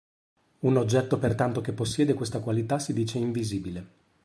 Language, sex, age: Italian, male, 40-49